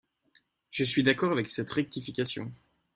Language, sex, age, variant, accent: French, male, 19-29, Français d'Europe, Français de Belgique